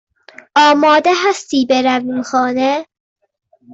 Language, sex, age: Persian, male, 19-29